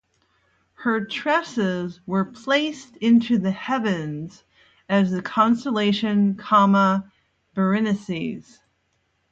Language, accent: English, United States English